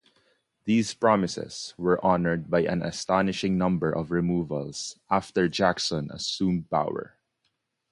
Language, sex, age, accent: English, male, 19-29, Filipino